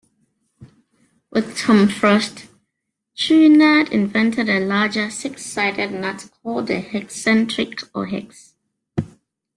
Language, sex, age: English, female, 30-39